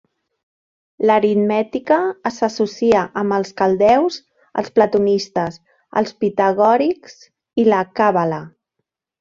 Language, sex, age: Catalan, female, 40-49